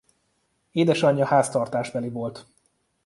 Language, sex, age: Hungarian, male, 30-39